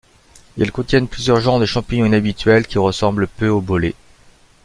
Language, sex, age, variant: French, male, 50-59, Français de métropole